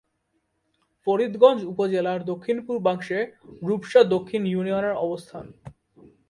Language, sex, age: Bengali, male, 19-29